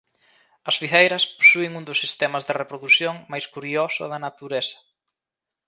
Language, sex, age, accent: Galician, male, 19-29, Atlántico (seseo e gheada)